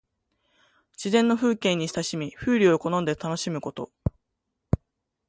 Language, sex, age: Japanese, female, 19-29